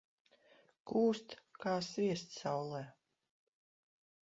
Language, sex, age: Latvian, female, 40-49